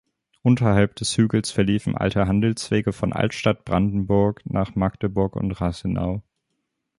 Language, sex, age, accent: German, male, under 19, Deutschland Deutsch